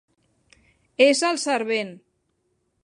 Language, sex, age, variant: Catalan, female, 40-49, Central